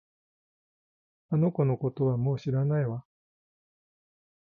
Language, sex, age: Japanese, male, 60-69